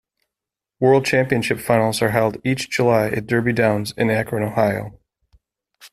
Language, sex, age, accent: English, male, 40-49, United States English